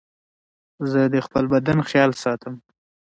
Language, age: Pashto, 19-29